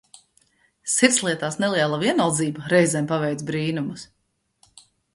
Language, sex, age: Latvian, female, 50-59